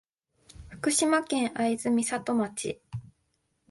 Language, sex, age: Japanese, female, 19-29